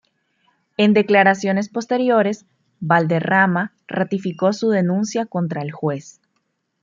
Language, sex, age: Spanish, female, 19-29